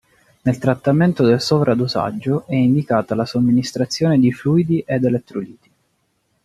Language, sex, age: Italian, male, 19-29